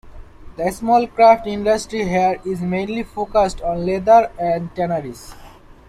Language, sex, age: English, male, 19-29